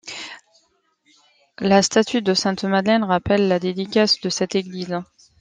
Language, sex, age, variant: French, female, 30-39, Français de métropole